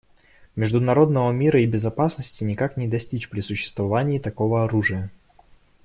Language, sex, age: Russian, male, 19-29